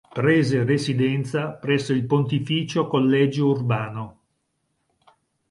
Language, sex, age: Italian, male, 50-59